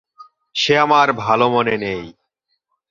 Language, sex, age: Bengali, male, 19-29